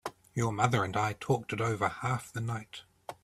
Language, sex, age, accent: English, male, 30-39, New Zealand English